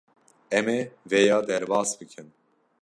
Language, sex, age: Kurdish, male, 19-29